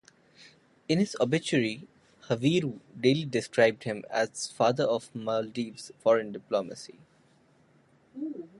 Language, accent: English, India and South Asia (India, Pakistan, Sri Lanka)